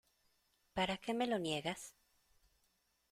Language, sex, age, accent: Spanish, female, 40-49, México